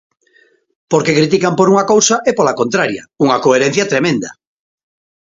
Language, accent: Galician, Normativo (estándar)